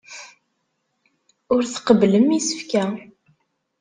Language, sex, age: Kabyle, female, 19-29